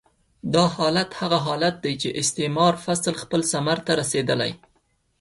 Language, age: Pashto, 19-29